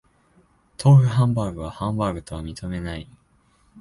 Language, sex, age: Japanese, male, 19-29